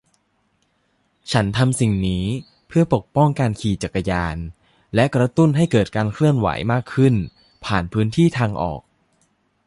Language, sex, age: Thai, male, 19-29